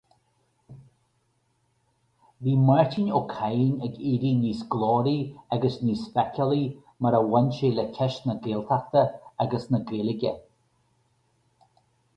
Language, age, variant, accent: Irish, 50-59, Gaeilge Uladh, Cainteoir dúchais, Gaeltacht